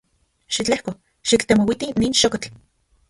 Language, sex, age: Central Puebla Nahuatl, female, 40-49